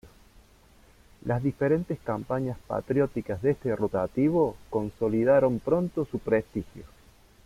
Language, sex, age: Spanish, male, 40-49